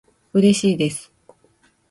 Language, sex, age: Japanese, female, 40-49